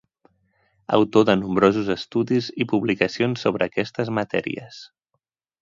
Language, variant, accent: Catalan, Central, central